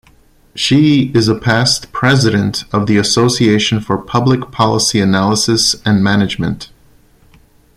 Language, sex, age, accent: English, male, 30-39, United States English